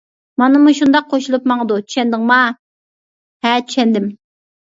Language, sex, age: Uyghur, female, 19-29